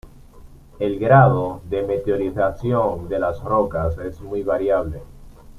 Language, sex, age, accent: Spanish, male, 19-29, Caribe: Cuba, Venezuela, Puerto Rico, República Dominicana, Panamá, Colombia caribeña, México caribeño, Costa del golfo de México